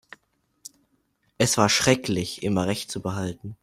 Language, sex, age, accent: German, male, under 19, Deutschland Deutsch